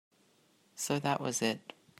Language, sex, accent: English, female, Australian English